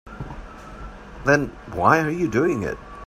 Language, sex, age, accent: English, male, 60-69, Scottish English